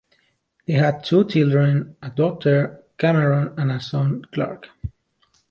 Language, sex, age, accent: English, male, 19-29, England English